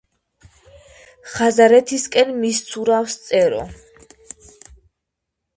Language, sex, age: Georgian, female, 30-39